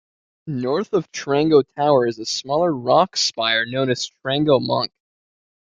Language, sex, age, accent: English, male, under 19, Canadian English